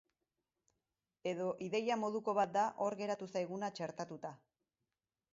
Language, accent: Basque, Erdialdekoa edo Nafarra (Gipuzkoa, Nafarroa)